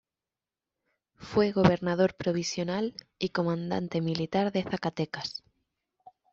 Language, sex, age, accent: Spanish, female, 19-29, España: Norte peninsular (Asturias, Castilla y León, Cantabria, País Vasco, Navarra, Aragón, La Rioja, Guadalajara, Cuenca)